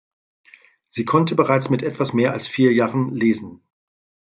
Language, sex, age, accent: German, male, 50-59, Deutschland Deutsch